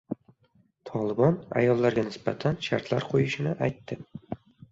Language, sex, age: Uzbek, male, 19-29